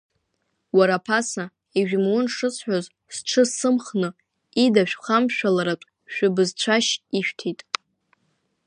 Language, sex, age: Abkhazian, female, under 19